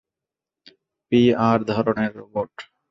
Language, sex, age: Bengali, male, 19-29